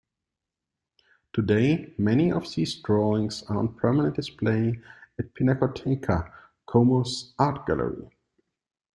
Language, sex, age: English, male, 40-49